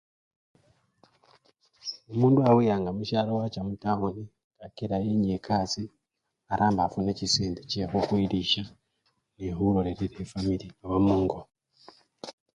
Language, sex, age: Luyia, male, 19-29